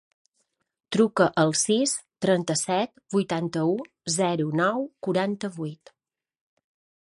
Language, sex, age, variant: Catalan, female, 40-49, Balear